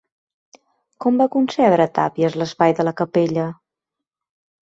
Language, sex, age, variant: Catalan, female, 30-39, Central